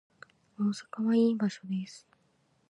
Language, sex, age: Japanese, female, 19-29